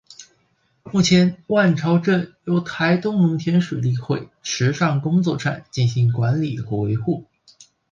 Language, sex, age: Chinese, male, 19-29